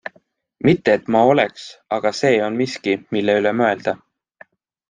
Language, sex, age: Estonian, male, 19-29